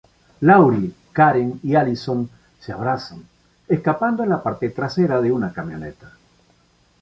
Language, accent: Spanish, Caribe: Cuba, Venezuela, Puerto Rico, República Dominicana, Panamá, Colombia caribeña, México caribeño, Costa del golfo de México